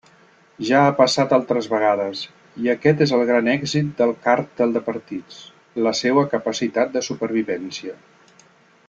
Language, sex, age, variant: Catalan, male, 50-59, Central